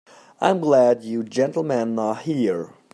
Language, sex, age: English, male, 30-39